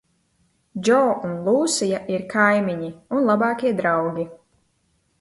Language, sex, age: Latvian, female, 19-29